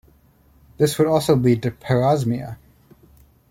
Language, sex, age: English, male, 19-29